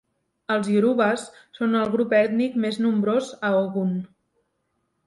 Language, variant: Catalan, Central